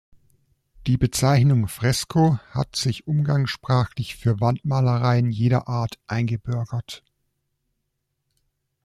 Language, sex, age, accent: German, male, 40-49, Deutschland Deutsch